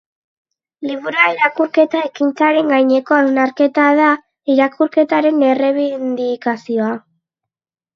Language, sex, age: Basque, female, under 19